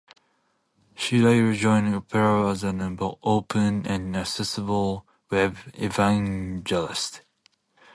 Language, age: English, 19-29